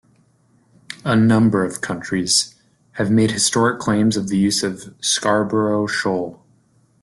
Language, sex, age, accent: English, male, 19-29, United States English